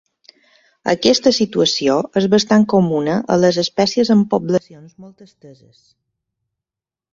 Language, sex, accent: Catalan, female, mallorquí